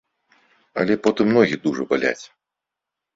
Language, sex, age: Belarusian, male, 40-49